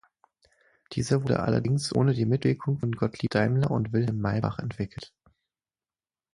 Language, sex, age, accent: German, male, 19-29, Deutschland Deutsch